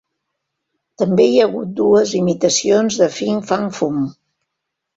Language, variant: Catalan, Central